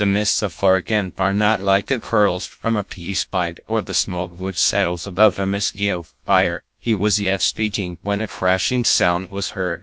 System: TTS, GlowTTS